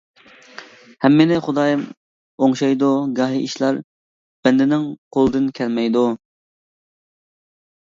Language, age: Uyghur, 19-29